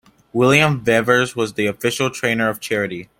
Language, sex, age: English, male, under 19